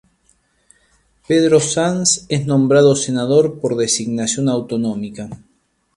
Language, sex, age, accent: Spanish, male, 40-49, Rioplatense: Argentina, Uruguay, este de Bolivia, Paraguay